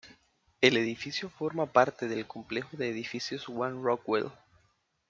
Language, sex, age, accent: Spanish, male, 19-29, Caribe: Cuba, Venezuela, Puerto Rico, República Dominicana, Panamá, Colombia caribeña, México caribeño, Costa del golfo de México